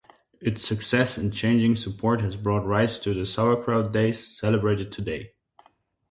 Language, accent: English, United States English; German